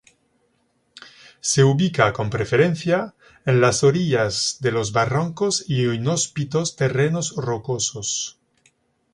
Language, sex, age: Spanish, male, 40-49